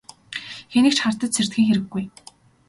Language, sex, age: Mongolian, female, 19-29